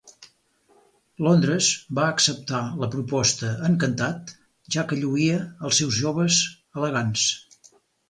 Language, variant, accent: Catalan, Central, central; Empordanès